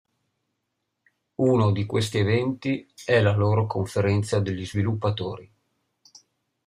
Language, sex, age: Italian, male, 50-59